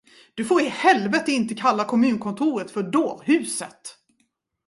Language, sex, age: Swedish, female, 40-49